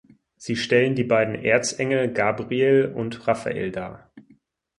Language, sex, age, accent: German, male, 30-39, Deutschland Deutsch